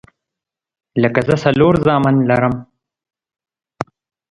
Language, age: Pashto, 30-39